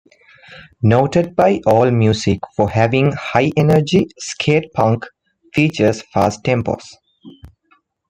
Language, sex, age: English, male, 19-29